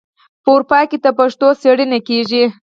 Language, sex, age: Pashto, female, 19-29